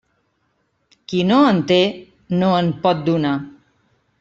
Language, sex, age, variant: Catalan, female, 50-59, Central